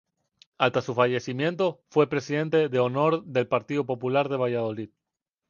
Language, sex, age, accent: Spanish, male, 19-29, España: Islas Canarias